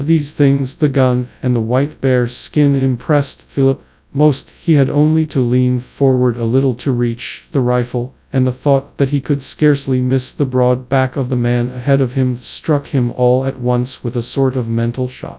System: TTS, FastPitch